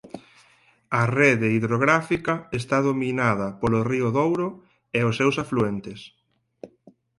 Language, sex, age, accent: Galician, male, 19-29, Atlántico (seseo e gheada)